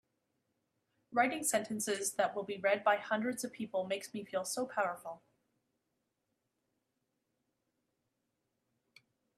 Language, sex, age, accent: English, female, 19-29, Canadian English